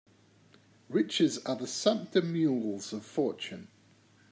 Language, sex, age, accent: English, male, 30-39, Australian English